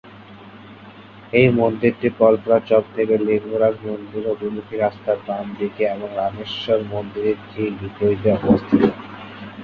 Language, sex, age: Bengali, male, under 19